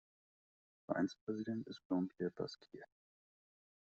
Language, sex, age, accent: German, male, 30-39, Deutschland Deutsch